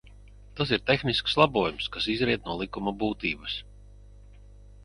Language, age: Latvian, 60-69